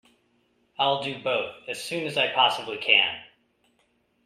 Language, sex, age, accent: English, male, 30-39, United States English